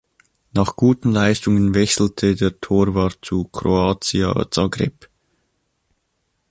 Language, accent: German, Schweizerdeutsch